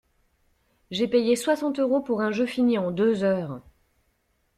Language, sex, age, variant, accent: French, female, 30-39, Français d'Amérique du Nord, Français du Canada